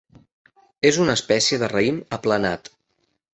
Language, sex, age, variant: Catalan, male, 30-39, Central